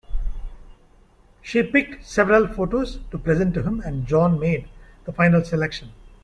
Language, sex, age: English, male, 50-59